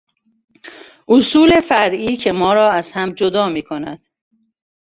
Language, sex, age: Persian, female, 40-49